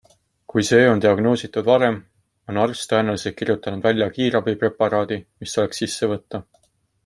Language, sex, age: Estonian, male, 19-29